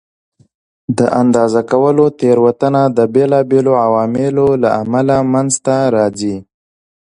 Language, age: Pashto, 19-29